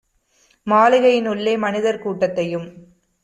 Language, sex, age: Tamil, female, 19-29